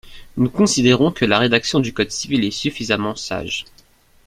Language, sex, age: French, male, under 19